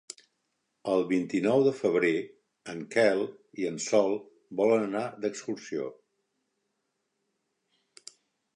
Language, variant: Catalan, Central